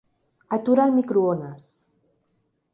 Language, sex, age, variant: Catalan, female, 40-49, Central